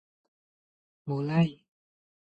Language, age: Indonesian, 19-29